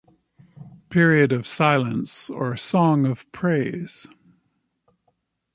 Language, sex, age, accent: English, male, 60-69, Canadian English